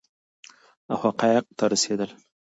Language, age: Pashto, 19-29